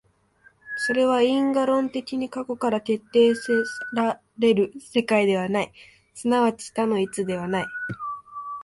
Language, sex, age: Japanese, female, 19-29